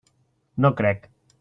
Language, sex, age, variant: Catalan, male, 30-39, Central